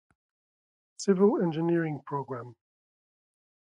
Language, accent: English, Dutch